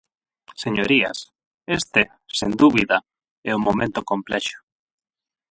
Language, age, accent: Galician, 30-39, Atlántico (seseo e gheada); Normativo (estándar); Neofalante